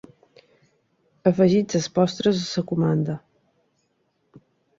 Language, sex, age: Catalan, female, 40-49